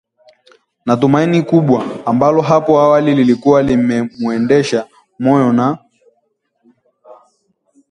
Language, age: Swahili, 19-29